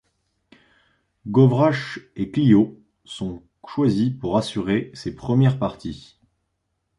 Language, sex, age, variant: French, male, 19-29, Français de métropole